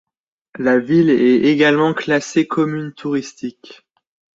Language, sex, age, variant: French, male, 19-29, Français de métropole